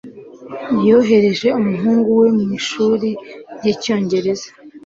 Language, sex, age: Kinyarwanda, female, 19-29